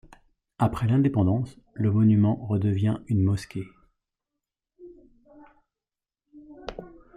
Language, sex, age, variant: French, male, 40-49, Français de métropole